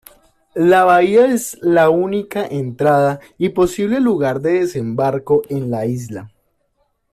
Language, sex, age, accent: Spanish, male, 19-29, Andino-Pacífico: Colombia, Perú, Ecuador, oeste de Bolivia y Venezuela andina